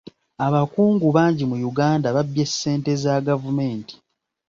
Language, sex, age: Ganda, male, 19-29